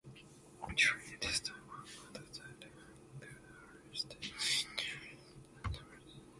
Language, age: English, under 19